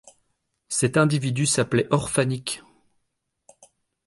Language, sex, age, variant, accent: French, male, 30-39, Français d'Europe, Français de Belgique